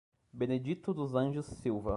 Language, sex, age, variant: Portuguese, male, 19-29, Portuguese (Brasil)